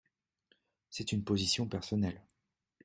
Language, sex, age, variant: French, male, 30-39, Français de métropole